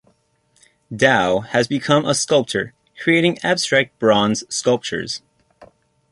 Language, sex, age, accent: English, male, 30-39, United States English